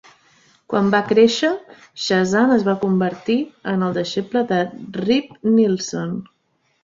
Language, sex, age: Catalan, female, 30-39